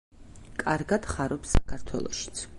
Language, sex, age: Georgian, female, 40-49